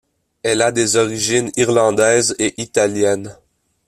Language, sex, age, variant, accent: French, male, 19-29, Français d'Amérique du Nord, Français du Canada